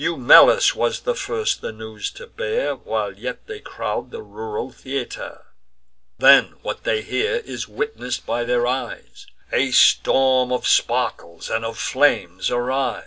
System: none